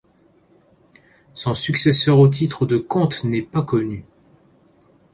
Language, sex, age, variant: French, male, 30-39, Français de métropole